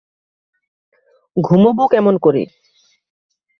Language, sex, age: Bengali, male, 19-29